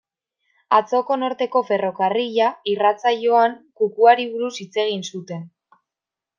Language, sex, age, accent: Basque, female, 19-29, Mendebalekoa (Araba, Bizkaia, Gipuzkoako mendebaleko herri batzuk)